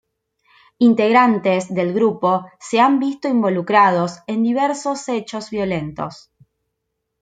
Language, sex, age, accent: Spanish, female, 19-29, Rioplatense: Argentina, Uruguay, este de Bolivia, Paraguay